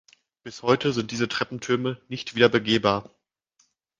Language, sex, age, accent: German, male, 19-29, Deutschland Deutsch